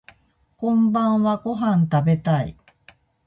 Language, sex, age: Japanese, female, 40-49